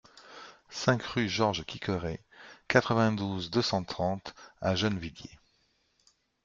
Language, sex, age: French, male, 50-59